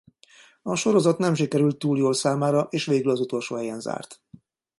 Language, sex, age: Hungarian, male, 50-59